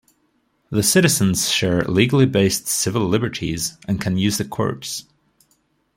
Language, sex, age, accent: English, male, 30-39, United States English